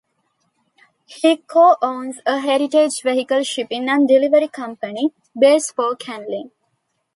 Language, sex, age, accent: English, female, 19-29, India and South Asia (India, Pakistan, Sri Lanka)